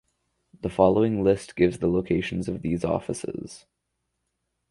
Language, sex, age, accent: English, male, under 19, Canadian English